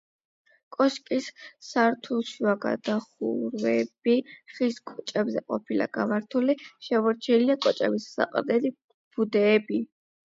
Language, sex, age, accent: Georgian, male, under 19, ჩვეულებრივი